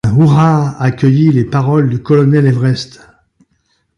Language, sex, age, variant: French, male, 70-79, Français de métropole